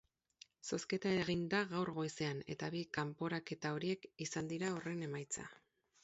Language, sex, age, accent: Basque, female, 19-29, Erdialdekoa edo Nafarra (Gipuzkoa, Nafarroa)